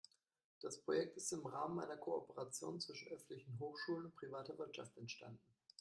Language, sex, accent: German, male, Deutschland Deutsch